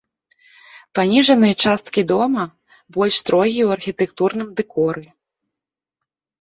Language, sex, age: Belarusian, female, 30-39